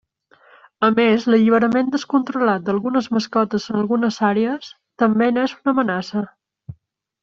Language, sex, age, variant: Catalan, female, 30-39, Balear